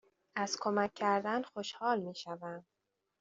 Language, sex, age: Persian, female, 19-29